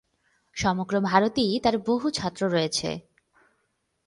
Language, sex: Bengali, female